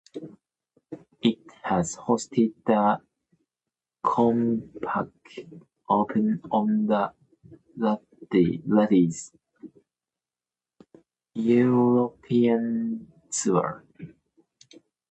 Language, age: English, 19-29